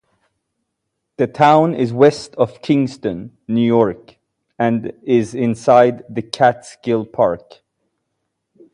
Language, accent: English, United States English